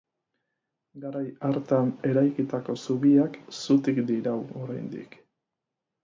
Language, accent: Basque, Erdialdekoa edo Nafarra (Gipuzkoa, Nafarroa)